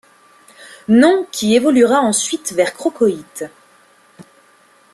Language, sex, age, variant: French, female, 19-29, Français de métropole